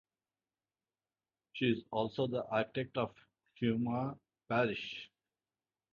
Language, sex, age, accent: English, male, 50-59, India and South Asia (India, Pakistan, Sri Lanka)